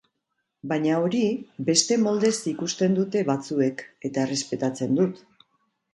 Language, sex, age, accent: Basque, female, 60-69, Mendebalekoa (Araba, Bizkaia, Gipuzkoako mendebaleko herri batzuk)